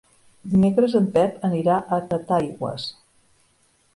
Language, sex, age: Catalan, female, 50-59